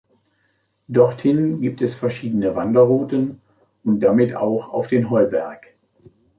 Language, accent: German, Deutschland Deutsch